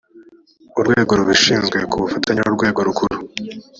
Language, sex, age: Kinyarwanda, male, 19-29